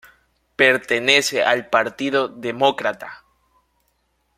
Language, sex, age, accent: Spanish, male, 19-29, América central